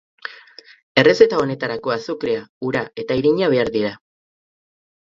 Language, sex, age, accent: Basque, male, 19-29, Mendebalekoa (Araba, Bizkaia, Gipuzkoako mendebaleko herri batzuk)